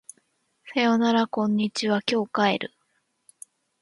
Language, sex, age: Japanese, female, 19-29